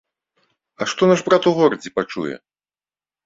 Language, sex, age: Belarusian, male, 40-49